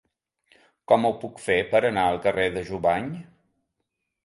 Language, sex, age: Catalan, male, 40-49